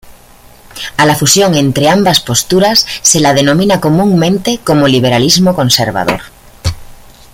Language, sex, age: Spanish, female, 40-49